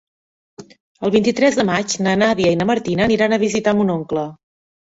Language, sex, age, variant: Catalan, female, 40-49, Central